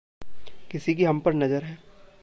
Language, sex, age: Hindi, male, 19-29